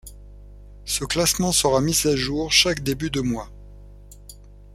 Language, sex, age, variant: French, male, 60-69, Français de métropole